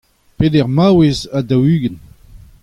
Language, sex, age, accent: Breton, male, 60-69, Kerneveg